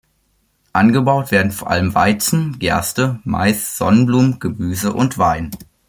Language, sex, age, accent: German, male, under 19, Deutschland Deutsch